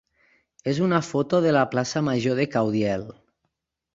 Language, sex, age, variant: Catalan, male, 30-39, Nord-Occidental